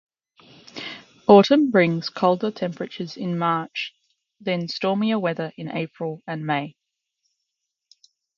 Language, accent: English, Australian English